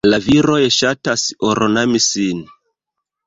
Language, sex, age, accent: Esperanto, male, 30-39, Internacia